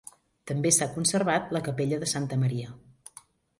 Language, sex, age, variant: Catalan, female, 40-49, Central